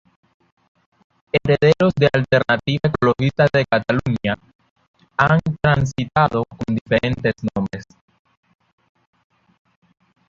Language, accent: Spanish, Caribe: Cuba, Venezuela, Puerto Rico, República Dominicana, Panamá, Colombia caribeña, México caribeño, Costa del golfo de México